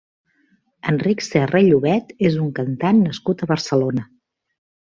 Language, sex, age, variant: Catalan, female, 40-49, Central